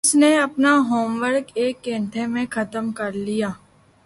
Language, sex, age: Urdu, female, 19-29